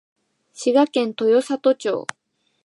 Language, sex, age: Japanese, female, 19-29